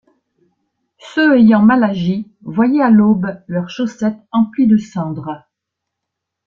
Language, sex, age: French, female, 70-79